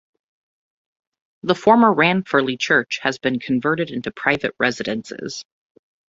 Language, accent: English, United States English